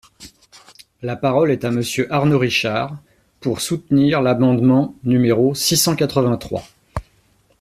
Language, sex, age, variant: French, male, 40-49, Français de métropole